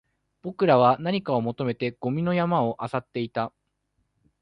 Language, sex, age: Japanese, male, 19-29